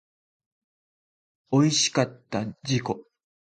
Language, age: Japanese, 19-29